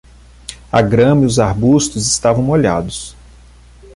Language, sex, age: Portuguese, male, 50-59